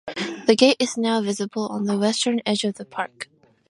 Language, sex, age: English, female, 19-29